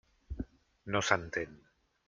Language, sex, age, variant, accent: Catalan, male, 50-59, Central, central